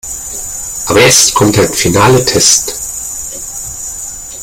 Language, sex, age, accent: German, male, 40-49, Deutschland Deutsch